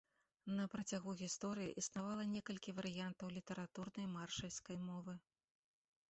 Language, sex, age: Belarusian, female, 40-49